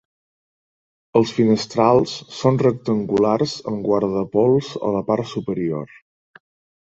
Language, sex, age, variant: Catalan, male, 30-39, Central